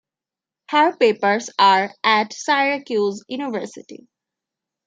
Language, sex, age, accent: English, female, 19-29, India and South Asia (India, Pakistan, Sri Lanka)